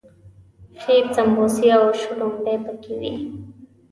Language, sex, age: Pashto, female, 19-29